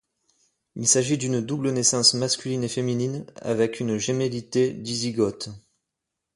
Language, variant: French, Français de métropole